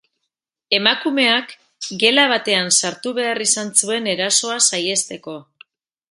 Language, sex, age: Basque, female, 40-49